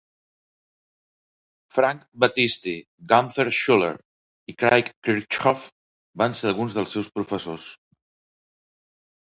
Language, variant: Catalan, Central